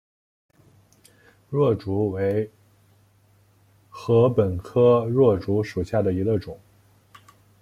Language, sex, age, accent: Chinese, male, 19-29, 出生地：河南省